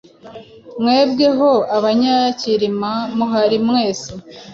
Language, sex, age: Kinyarwanda, female, 50-59